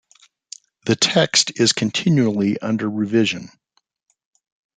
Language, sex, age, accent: English, male, 50-59, United States English